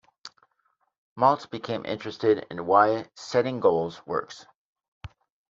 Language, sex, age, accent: English, male, 50-59, United States English